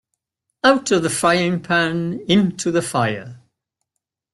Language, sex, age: English, male, 80-89